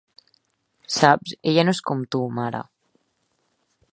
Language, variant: Catalan, Central